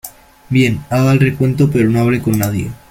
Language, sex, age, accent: Spanish, male, under 19, España: Centro-Sur peninsular (Madrid, Toledo, Castilla-La Mancha)